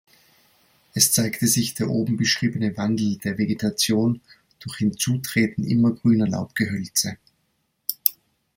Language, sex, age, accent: German, male, 40-49, Österreichisches Deutsch